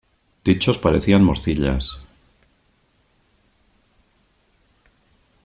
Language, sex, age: Spanish, male, 40-49